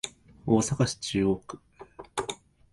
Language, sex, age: Japanese, male, 19-29